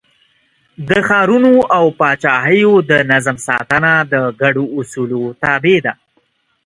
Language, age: Pashto, 19-29